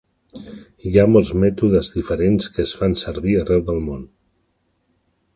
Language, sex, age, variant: Catalan, male, 40-49, Central